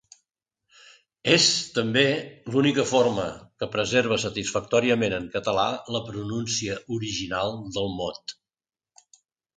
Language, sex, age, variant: Catalan, male, 60-69, Central